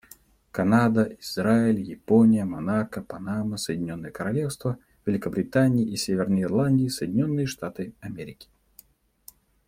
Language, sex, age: Russian, male, 30-39